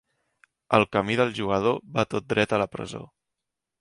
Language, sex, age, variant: Catalan, male, 19-29, Central